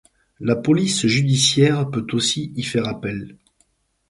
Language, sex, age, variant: French, male, 50-59, Français de métropole